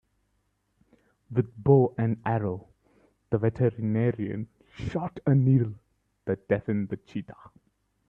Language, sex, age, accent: English, male, 19-29, India and South Asia (India, Pakistan, Sri Lanka)